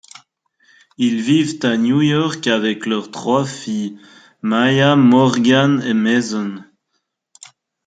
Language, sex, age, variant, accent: French, male, 30-39, Français d'Europe, Français de Suisse